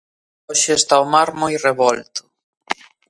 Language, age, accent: Galician, 30-39, Atlántico (seseo e gheada)